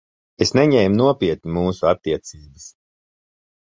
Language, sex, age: Latvian, male, 30-39